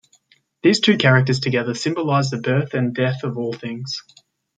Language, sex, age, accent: English, male, under 19, Australian English